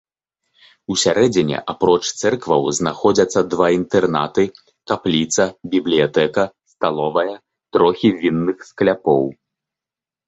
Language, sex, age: Belarusian, male, 30-39